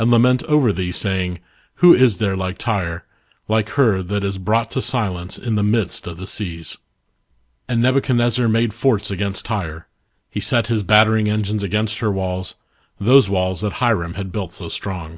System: none